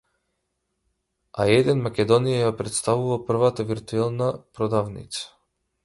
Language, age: Macedonian, 19-29